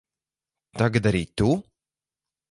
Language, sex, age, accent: Latvian, male, 19-29, Riga